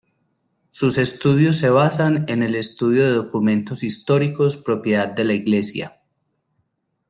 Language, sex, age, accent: Spanish, male, 40-49, Andino-Pacífico: Colombia, Perú, Ecuador, oeste de Bolivia y Venezuela andina